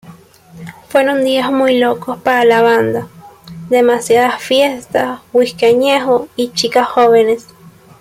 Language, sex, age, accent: Spanish, female, 19-29, Andino-Pacífico: Colombia, Perú, Ecuador, oeste de Bolivia y Venezuela andina